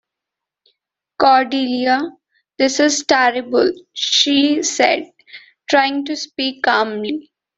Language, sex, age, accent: English, female, 19-29, India and South Asia (India, Pakistan, Sri Lanka)